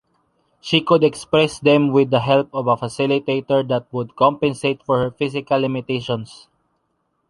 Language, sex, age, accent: English, male, 19-29, Filipino